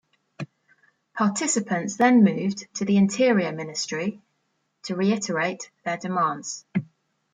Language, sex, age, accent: English, female, 40-49, England English